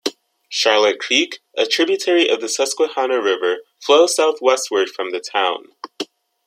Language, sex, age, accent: English, male, under 19, United States English